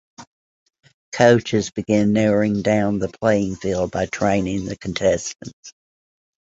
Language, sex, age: English, female, 60-69